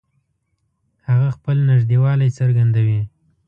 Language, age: Pashto, 19-29